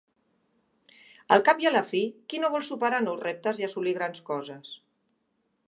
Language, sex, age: Catalan, female, 50-59